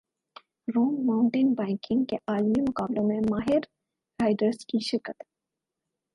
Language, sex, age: Urdu, female, 19-29